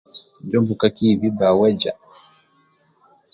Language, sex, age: Amba (Uganda), male, 30-39